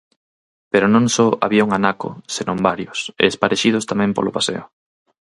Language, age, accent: Galician, 19-29, Normativo (estándar)